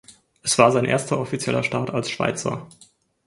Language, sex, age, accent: German, male, 30-39, Deutschland Deutsch